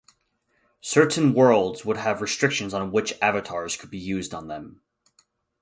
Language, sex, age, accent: English, male, 19-29, United States English